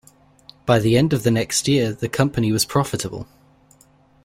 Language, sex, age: English, male, 19-29